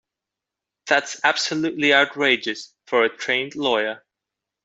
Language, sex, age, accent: English, male, 19-29, England English